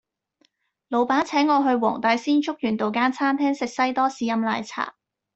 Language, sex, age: Cantonese, female, 19-29